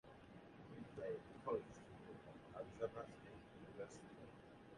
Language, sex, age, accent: English, male, 30-39, England English